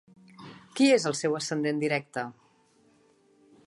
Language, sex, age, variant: Catalan, female, 40-49, Central